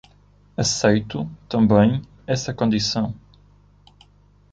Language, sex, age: Portuguese, male, 19-29